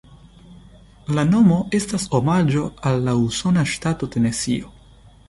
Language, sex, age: Esperanto, male, 19-29